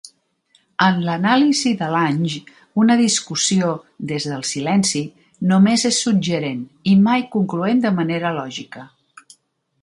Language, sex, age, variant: Catalan, female, 60-69, Central